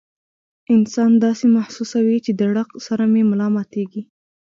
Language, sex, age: Pashto, female, 19-29